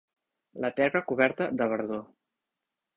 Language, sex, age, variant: Catalan, male, 19-29, Central